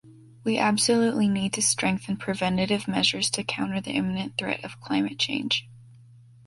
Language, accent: English, United States English